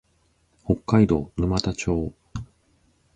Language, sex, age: Japanese, male, 30-39